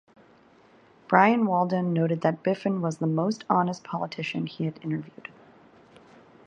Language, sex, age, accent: English, female, 30-39, United States English